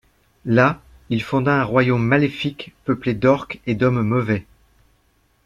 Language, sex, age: French, male, 50-59